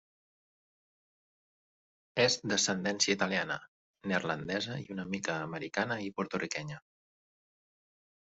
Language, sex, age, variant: Catalan, male, 40-49, Central